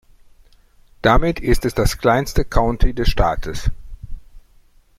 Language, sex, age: German, male, 50-59